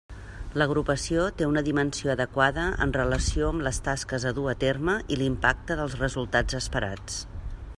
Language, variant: Catalan, Central